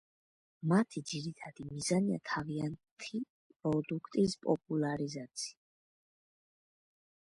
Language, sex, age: Georgian, female, under 19